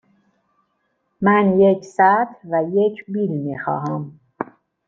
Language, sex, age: Persian, female, 50-59